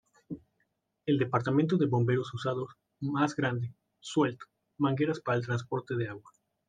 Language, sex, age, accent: Spanish, male, 19-29, México